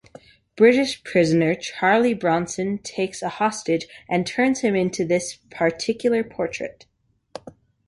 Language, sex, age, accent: English, male, under 19, United States English